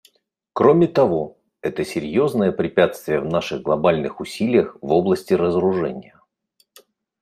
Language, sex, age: Russian, male, 40-49